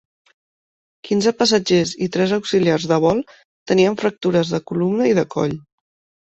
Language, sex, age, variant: Catalan, female, 30-39, Central